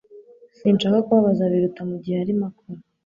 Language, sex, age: Kinyarwanda, female, 19-29